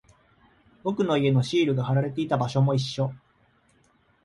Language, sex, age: Japanese, male, 30-39